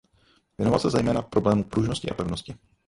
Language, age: Czech, 30-39